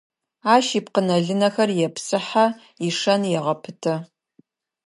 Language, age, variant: Adyghe, 40-49, Адыгабзэ (Кирил, пстэумэ зэдыряе)